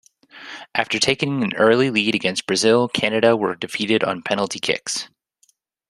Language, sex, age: English, male, 19-29